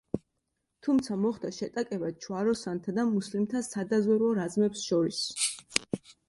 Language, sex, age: Georgian, female, 19-29